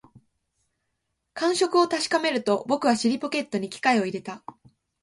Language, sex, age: Japanese, female, 19-29